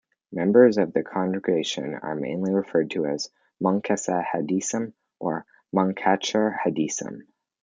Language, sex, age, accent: English, male, under 19, Canadian English